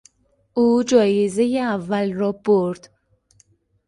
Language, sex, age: Persian, female, 19-29